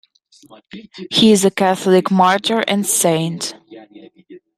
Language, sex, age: English, female, 19-29